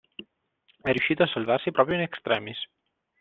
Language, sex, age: Italian, male, 19-29